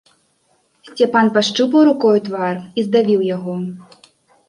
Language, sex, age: Belarusian, female, 19-29